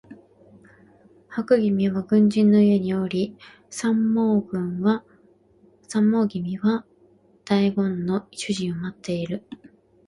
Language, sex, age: Japanese, female, 19-29